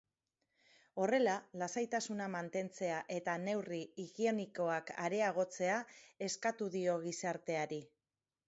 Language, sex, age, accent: Basque, female, 40-49, Mendebalekoa (Araba, Bizkaia, Gipuzkoako mendebaleko herri batzuk)